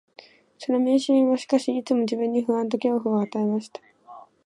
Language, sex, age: Japanese, female, under 19